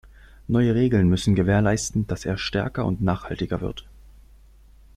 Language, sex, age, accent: German, male, 19-29, Deutschland Deutsch